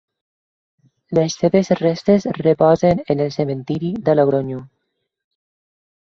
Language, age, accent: Catalan, 19-29, valencià